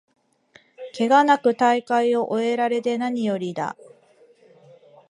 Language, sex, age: Japanese, female, 30-39